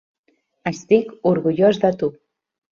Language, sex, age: Catalan, female, 30-39